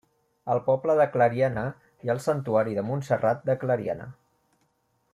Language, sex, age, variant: Catalan, male, 40-49, Central